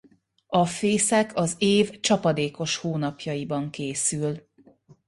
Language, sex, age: Hungarian, female, 30-39